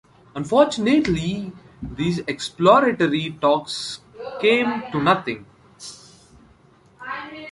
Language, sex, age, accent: English, male, 19-29, India and South Asia (India, Pakistan, Sri Lanka)